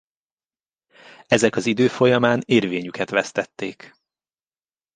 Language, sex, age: Hungarian, male, 30-39